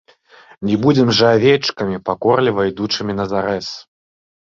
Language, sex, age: Belarusian, male, under 19